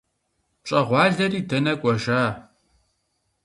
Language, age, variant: Kabardian, 40-49, Адыгэбзэ (Къэбэрдей, Кирил, псоми зэдай)